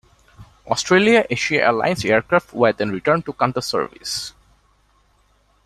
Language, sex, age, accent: English, male, 19-29, India and South Asia (India, Pakistan, Sri Lanka)